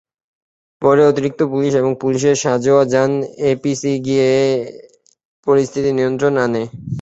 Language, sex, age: Bengali, male, 19-29